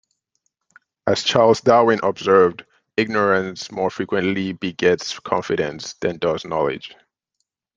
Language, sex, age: English, male, 30-39